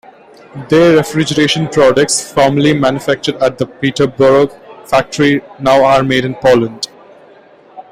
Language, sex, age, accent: English, male, 19-29, India and South Asia (India, Pakistan, Sri Lanka)